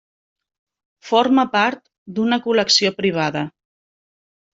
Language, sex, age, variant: Catalan, female, 40-49, Central